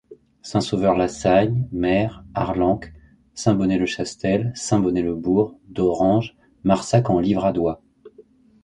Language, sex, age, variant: French, male, 40-49, Français de métropole